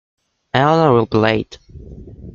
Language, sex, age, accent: English, male, under 19, United States English